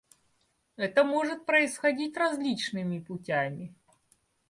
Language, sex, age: Russian, female, 40-49